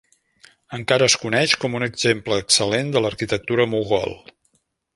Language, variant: Catalan, Central